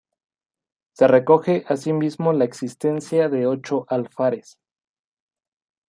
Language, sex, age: Spanish, male, 19-29